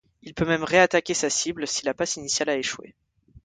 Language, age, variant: French, 30-39, Français de métropole